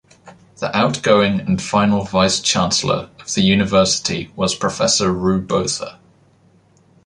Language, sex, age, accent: English, male, 19-29, England English